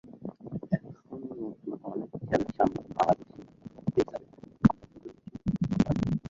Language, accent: Bengali, শুদ্ধ; চলিত